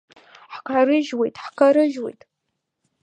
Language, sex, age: Abkhazian, female, 19-29